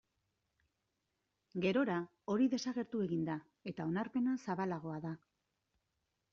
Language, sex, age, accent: Basque, female, 40-49, Mendebalekoa (Araba, Bizkaia, Gipuzkoako mendebaleko herri batzuk)